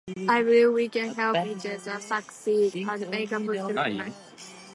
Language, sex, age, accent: English, female, under 19, United States English